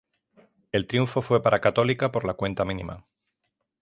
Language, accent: Spanish, España: Centro-Sur peninsular (Madrid, Toledo, Castilla-La Mancha); España: Sur peninsular (Andalucia, Extremadura, Murcia)